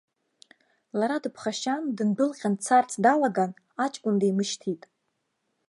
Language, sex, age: Abkhazian, female, 30-39